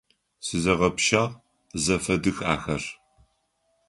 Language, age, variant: Adyghe, 50-59, Адыгабзэ (Кирил, пстэумэ зэдыряе)